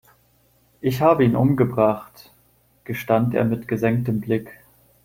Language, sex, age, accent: German, male, 30-39, Deutschland Deutsch